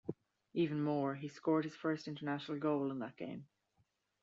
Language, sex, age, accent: English, female, 40-49, Irish English